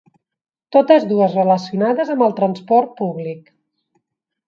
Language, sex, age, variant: Catalan, female, 40-49, Central